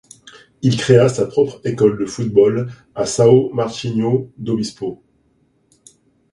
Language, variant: French, Français de métropole